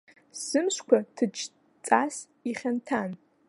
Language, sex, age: Abkhazian, female, under 19